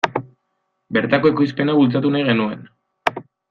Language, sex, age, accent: Basque, male, 19-29, Erdialdekoa edo Nafarra (Gipuzkoa, Nafarroa)